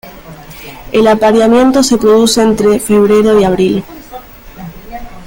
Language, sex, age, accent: Spanish, female, 19-29, Rioplatense: Argentina, Uruguay, este de Bolivia, Paraguay